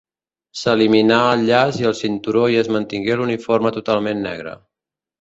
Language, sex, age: Catalan, male, 40-49